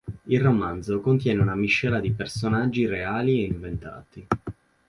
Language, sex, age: Italian, male, 19-29